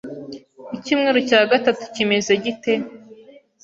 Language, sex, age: Kinyarwanda, female, 19-29